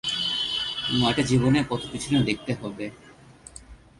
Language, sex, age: Bengali, male, 30-39